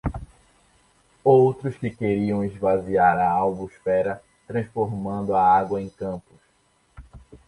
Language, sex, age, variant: Portuguese, male, 30-39, Portuguese (Brasil)